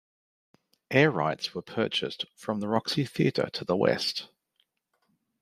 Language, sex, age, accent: English, male, 40-49, Australian English